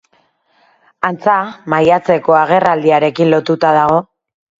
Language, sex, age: Basque, female, 30-39